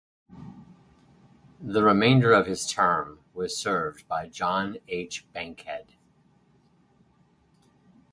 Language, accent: English, United States English